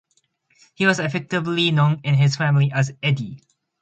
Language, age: English, 19-29